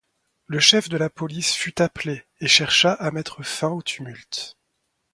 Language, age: French, 40-49